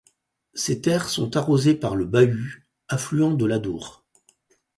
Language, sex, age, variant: French, male, 60-69, Français de métropole